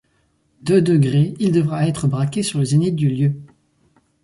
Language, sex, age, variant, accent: French, male, 19-29, Français de métropole, Français de l'est de la France